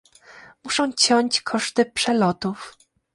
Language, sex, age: Polish, female, 19-29